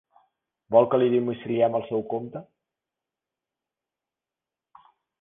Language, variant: Catalan, Septentrional